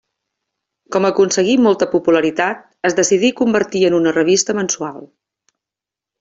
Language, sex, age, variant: Catalan, female, 50-59, Central